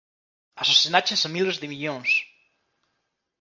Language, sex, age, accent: Galician, male, 19-29, Atlántico (seseo e gheada)